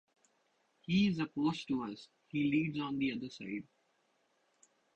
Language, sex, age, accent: English, male, 19-29, India and South Asia (India, Pakistan, Sri Lanka)